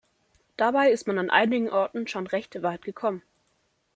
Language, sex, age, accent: German, female, under 19, Deutschland Deutsch